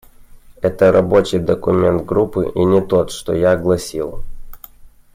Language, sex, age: Russian, male, 19-29